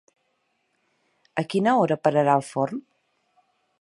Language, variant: Catalan, Central